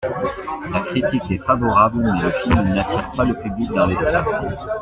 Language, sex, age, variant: French, male, 40-49, Français de métropole